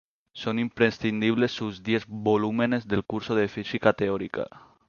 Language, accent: Spanish, España: Norte peninsular (Asturias, Castilla y León, Cantabria, País Vasco, Navarra, Aragón, La Rioja, Guadalajara, Cuenca)